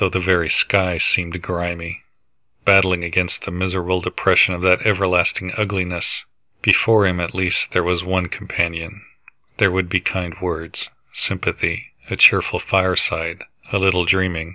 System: none